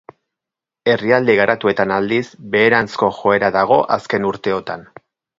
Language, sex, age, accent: Basque, male, 30-39, Erdialdekoa edo Nafarra (Gipuzkoa, Nafarroa)